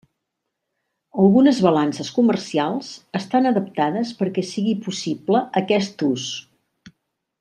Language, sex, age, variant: Catalan, female, 60-69, Central